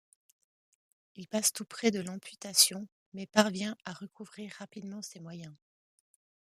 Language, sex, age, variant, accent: French, female, 30-39, Français d'Europe, Français de Suisse